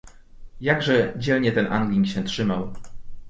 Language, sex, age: Polish, male, 30-39